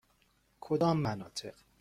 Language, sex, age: Persian, male, 19-29